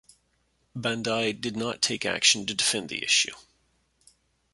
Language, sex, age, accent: English, male, 50-59, Canadian English